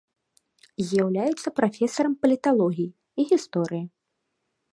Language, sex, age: Belarusian, female, 19-29